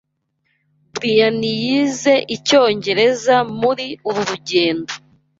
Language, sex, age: Kinyarwanda, female, 19-29